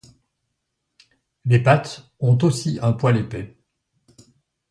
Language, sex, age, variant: French, male, 60-69, Français de métropole